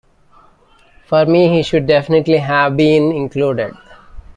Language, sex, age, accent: English, male, 40-49, India and South Asia (India, Pakistan, Sri Lanka)